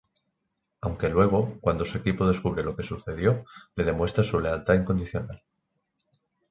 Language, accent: Spanish, España: Norte peninsular (Asturias, Castilla y León, Cantabria, País Vasco, Navarra, Aragón, La Rioja, Guadalajara, Cuenca)